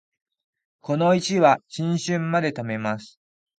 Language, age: Japanese, 19-29